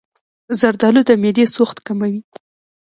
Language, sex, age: Pashto, female, 19-29